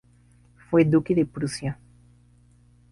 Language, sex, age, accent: Spanish, male, under 19, Andino-Pacífico: Colombia, Perú, Ecuador, oeste de Bolivia y Venezuela andina